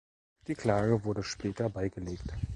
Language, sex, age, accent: German, male, 30-39, Deutschland Deutsch